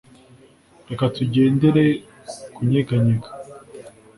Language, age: Kinyarwanda, 19-29